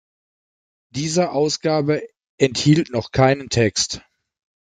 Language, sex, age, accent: German, male, 30-39, Deutschland Deutsch